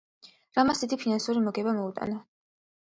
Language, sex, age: Georgian, female, 19-29